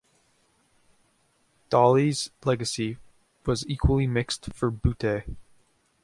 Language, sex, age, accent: English, male, 19-29, United States English